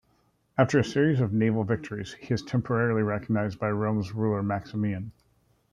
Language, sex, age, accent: English, male, 40-49, United States English